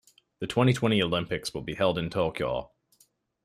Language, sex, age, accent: English, male, 19-29, Canadian English